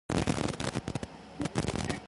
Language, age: English, 19-29